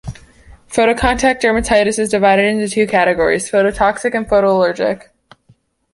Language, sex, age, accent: English, female, under 19, United States English